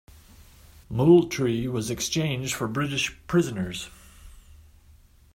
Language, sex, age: English, male, 60-69